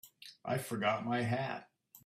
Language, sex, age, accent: English, male, 50-59, United States English